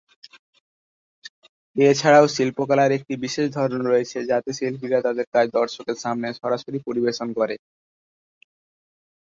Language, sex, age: Bengali, male, 19-29